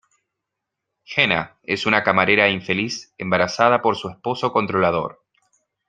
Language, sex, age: Spanish, male, 19-29